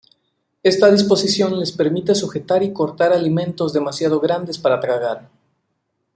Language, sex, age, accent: Spanish, male, 19-29, México